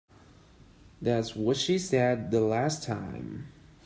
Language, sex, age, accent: English, male, 19-29, Hong Kong English